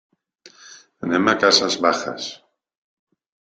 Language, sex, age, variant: Catalan, male, 40-49, Central